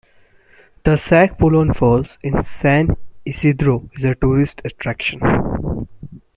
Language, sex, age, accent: English, male, under 19, India and South Asia (India, Pakistan, Sri Lanka)